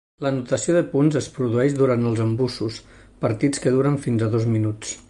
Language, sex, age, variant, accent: Catalan, male, 60-69, Nord-Occidental, nord-occidental